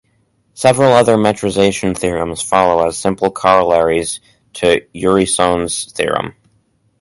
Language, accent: English, United States English